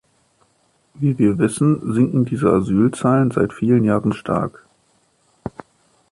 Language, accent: German, Deutschland Deutsch